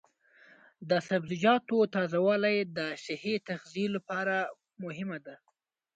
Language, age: Pashto, 19-29